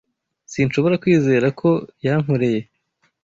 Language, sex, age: Kinyarwanda, male, 19-29